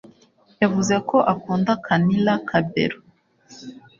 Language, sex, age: Kinyarwanda, female, 19-29